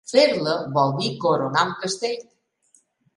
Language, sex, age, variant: Catalan, female, 40-49, Balear